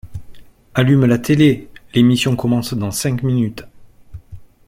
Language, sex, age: French, male, 40-49